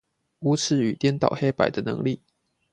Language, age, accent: Chinese, 19-29, 出生地：彰化縣